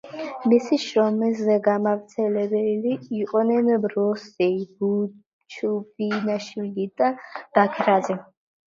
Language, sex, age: Georgian, female, under 19